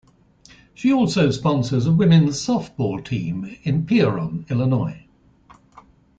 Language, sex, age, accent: English, male, 60-69, England English